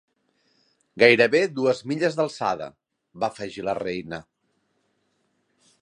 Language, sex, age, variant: Catalan, male, 40-49, Central